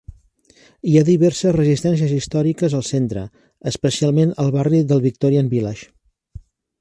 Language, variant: Catalan, Central